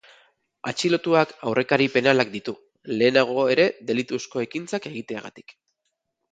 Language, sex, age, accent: Basque, male, 40-49, Mendebalekoa (Araba, Bizkaia, Gipuzkoako mendebaleko herri batzuk)